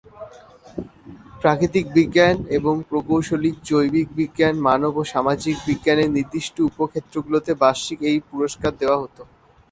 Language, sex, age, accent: Bengali, male, 19-29, Native